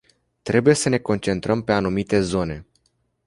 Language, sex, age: Romanian, male, 19-29